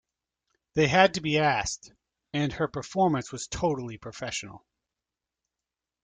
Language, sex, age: English, male, 30-39